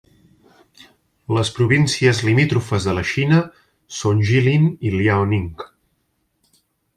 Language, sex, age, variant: Catalan, male, 30-39, Central